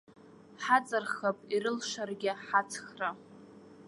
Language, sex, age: Abkhazian, female, 19-29